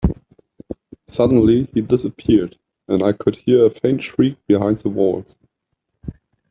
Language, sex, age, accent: English, male, 30-39, England English